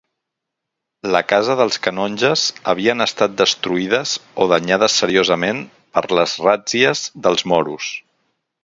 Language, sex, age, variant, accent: Catalan, male, 50-59, Central, Barceloní